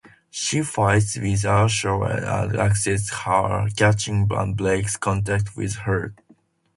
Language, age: English, under 19